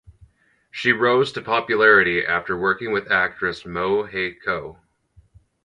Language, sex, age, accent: English, male, 30-39, United States English